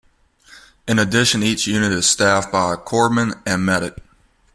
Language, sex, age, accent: English, male, 19-29, United States English